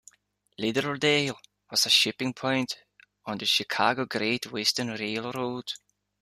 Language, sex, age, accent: English, male, 19-29, Irish English